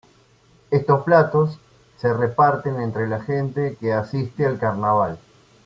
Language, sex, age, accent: Spanish, male, 60-69, Rioplatense: Argentina, Uruguay, este de Bolivia, Paraguay